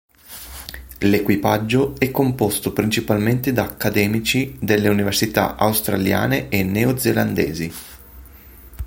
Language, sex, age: Italian, male, 30-39